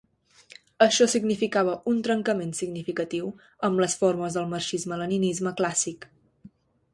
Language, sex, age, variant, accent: Catalan, female, 19-29, Central, septentrional